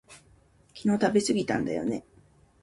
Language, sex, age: Japanese, female, 30-39